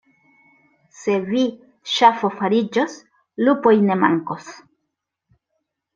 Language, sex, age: Esperanto, female, 40-49